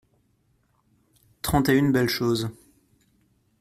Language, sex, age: French, male, 19-29